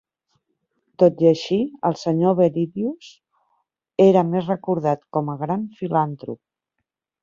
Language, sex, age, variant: Catalan, female, 40-49, Central